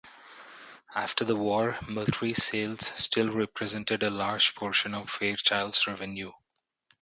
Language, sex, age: English, male, 30-39